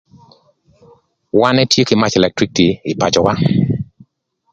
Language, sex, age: Thur, male, 60-69